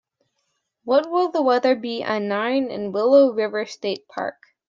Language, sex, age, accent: English, female, 19-29, United States English